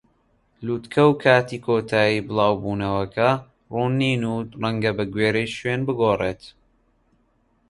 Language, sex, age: Central Kurdish, male, 19-29